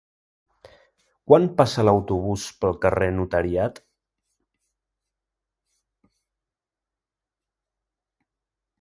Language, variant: Catalan, Central